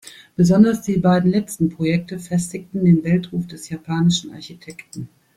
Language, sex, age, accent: German, female, 50-59, Deutschland Deutsch